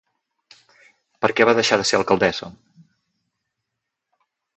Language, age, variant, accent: Catalan, 30-39, Central, central